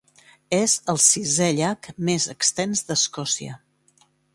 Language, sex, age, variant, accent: Catalan, female, 50-59, Central, central